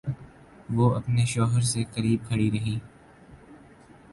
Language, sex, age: Urdu, male, 19-29